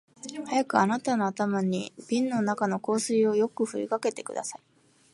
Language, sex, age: Japanese, female, 19-29